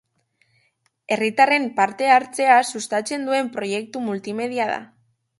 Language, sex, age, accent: Basque, female, under 19, Mendebalekoa (Araba, Bizkaia, Gipuzkoako mendebaleko herri batzuk)